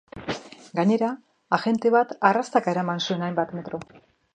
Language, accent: Basque, Mendebalekoa (Araba, Bizkaia, Gipuzkoako mendebaleko herri batzuk)